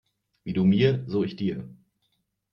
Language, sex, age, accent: German, male, 40-49, Deutschland Deutsch